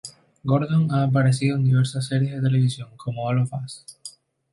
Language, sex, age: Spanish, male, 19-29